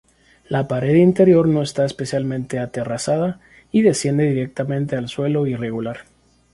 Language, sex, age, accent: Spanish, male, 30-39, América central